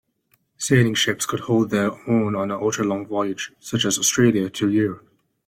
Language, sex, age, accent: English, male, under 19, England English